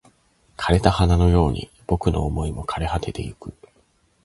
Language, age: Japanese, 19-29